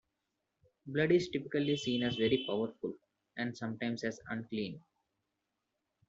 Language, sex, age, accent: English, male, 19-29, India and South Asia (India, Pakistan, Sri Lanka)